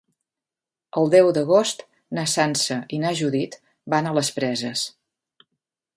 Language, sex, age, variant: Catalan, female, 50-59, Central